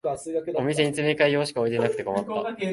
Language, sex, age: Japanese, male, under 19